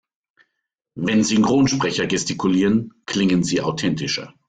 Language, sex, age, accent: German, male, 50-59, Deutschland Deutsch